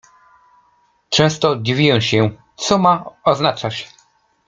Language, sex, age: Polish, male, 40-49